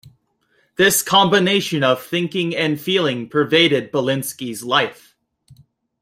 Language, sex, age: English, male, 19-29